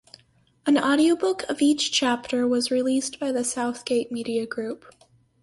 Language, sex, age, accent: English, female, under 19, United States English